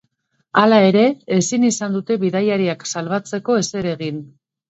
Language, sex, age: Basque, female, 40-49